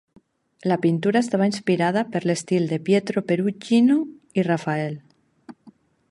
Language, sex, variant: Catalan, female, Nord-Occidental